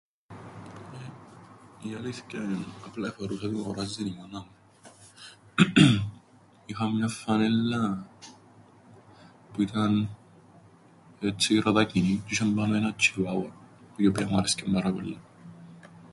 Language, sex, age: Greek, male, 19-29